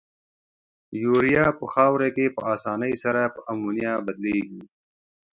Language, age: Pashto, 30-39